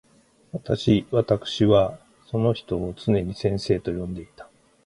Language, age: Japanese, 50-59